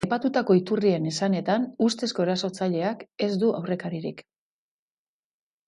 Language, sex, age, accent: Basque, female, 50-59, Mendebalekoa (Araba, Bizkaia, Gipuzkoako mendebaleko herri batzuk)